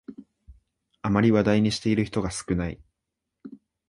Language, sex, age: Japanese, male, 19-29